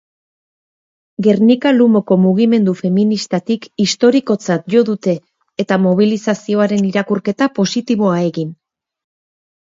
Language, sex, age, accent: Basque, female, 40-49, Erdialdekoa edo Nafarra (Gipuzkoa, Nafarroa)